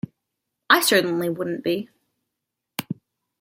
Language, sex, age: English, female, 19-29